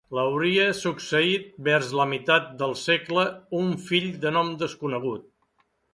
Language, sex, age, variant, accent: Catalan, male, 60-69, Central, central